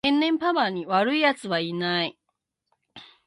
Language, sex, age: Japanese, female, 40-49